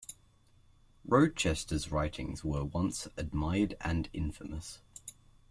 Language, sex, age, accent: English, male, under 19, Australian English